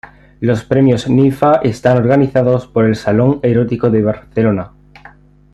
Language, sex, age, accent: Spanish, male, under 19, España: Sur peninsular (Andalucia, Extremadura, Murcia)